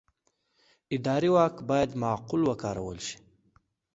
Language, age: Pashto, under 19